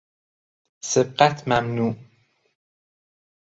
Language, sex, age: Persian, male, 30-39